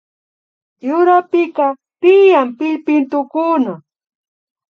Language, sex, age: Imbabura Highland Quichua, female, 30-39